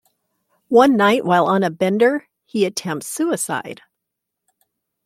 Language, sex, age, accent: English, female, 50-59, United States English